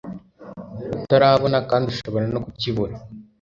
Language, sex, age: Kinyarwanda, male, under 19